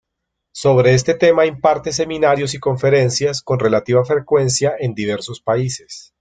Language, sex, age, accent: Spanish, male, 30-39, Andino-Pacífico: Colombia, Perú, Ecuador, oeste de Bolivia y Venezuela andina